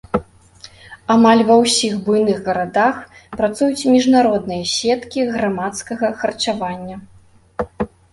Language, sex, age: Belarusian, female, 19-29